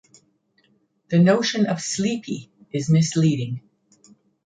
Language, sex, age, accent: English, female, 60-69, Canadian English